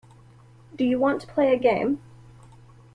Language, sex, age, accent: English, female, 19-29, Canadian English